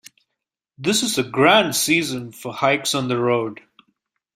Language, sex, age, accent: English, male, 30-39, India and South Asia (India, Pakistan, Sri Lanka)